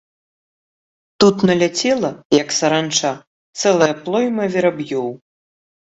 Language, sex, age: Belarusian, male, under 19